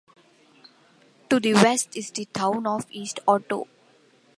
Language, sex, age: English, female, 19-29